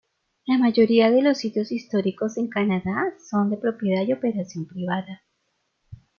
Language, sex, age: Spanish, female, 50-59